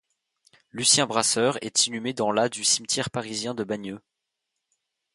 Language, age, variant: French, 19-29, Français de métropole